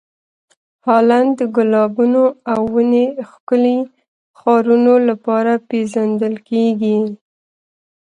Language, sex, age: Pashto, female, 19-29